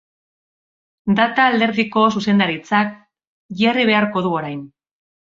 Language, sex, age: Basque, female, 40-49